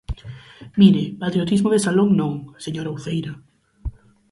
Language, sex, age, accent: Galician, female, under 19, Normativo (estándar)